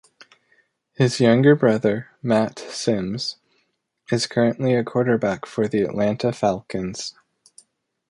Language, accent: English, United States English